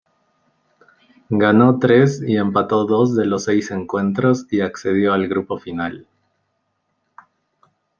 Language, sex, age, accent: Spanish, male, 19-29, Andino-Pacífico: Colombia, Perú, Ecuador, oeste de Bolivia y Venezuela andina